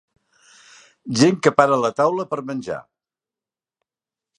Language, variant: Catalan, Central